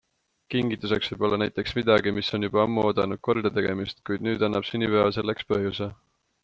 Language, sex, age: Estonian, male, 19-29